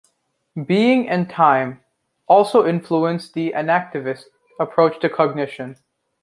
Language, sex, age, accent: English, male, under 19, United States English